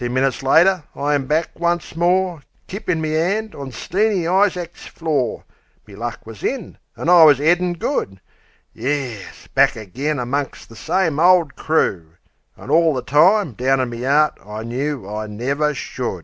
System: none